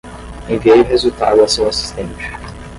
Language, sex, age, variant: Portuguese, male, 19-29, Portuguese (Brasil)